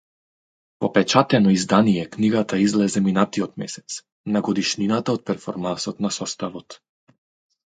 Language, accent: Macedonian, литературен